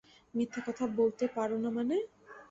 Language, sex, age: Bengali, female, 19-29